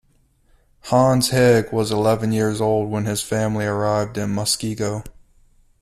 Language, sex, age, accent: English, male, 19-29, United States English